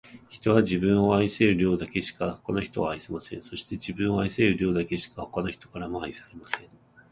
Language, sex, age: Japanese, male, 30-39